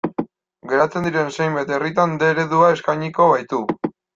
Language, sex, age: Basque, male, 19-29